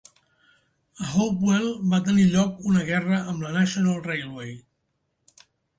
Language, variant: Catalan, Central